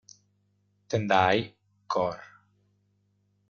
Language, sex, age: Italian, male, 19-29